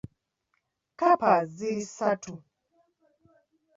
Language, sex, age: Ganda, female, 19-29